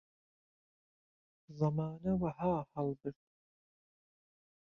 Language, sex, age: Central Kurdish, male, 19-29